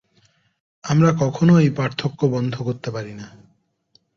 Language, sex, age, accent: Bengali, male, 19-29, প্রমিত